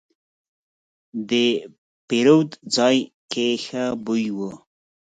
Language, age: Pashto, 30-39